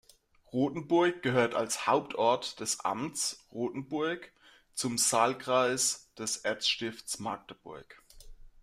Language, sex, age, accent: German, male, 19-29, Deutschland Deutsch